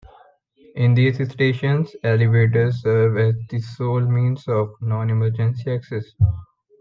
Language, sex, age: English, male, 19-29